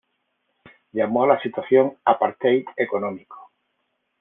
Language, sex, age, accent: Spanish, male, 50-59, España: Sur peninsular (Andalucia, Extremadura, Murcia)